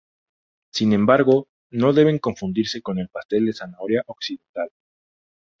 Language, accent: Spanish, México